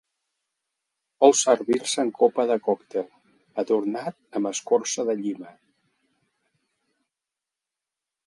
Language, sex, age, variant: Catalan, male, 60-69, Central